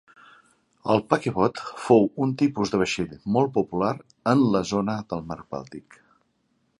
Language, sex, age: Catalan, male, 50-59